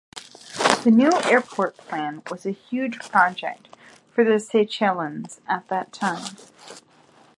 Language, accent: English, United States English